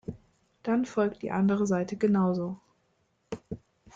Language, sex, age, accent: German, female, 19-29, Deutschland Deutsch